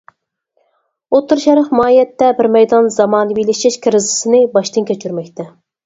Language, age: Uyghur, 30-39